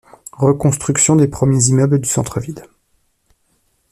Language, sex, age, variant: French, male, 30-39, Français de métropole